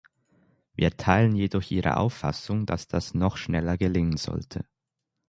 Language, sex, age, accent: German, male, under 19, Deutschland Deutsch; Schweizerdeutsch